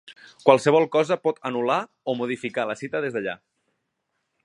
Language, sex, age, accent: Catalan, male, 19-29, Ebrenc